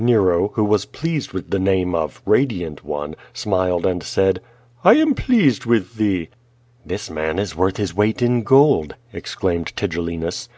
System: none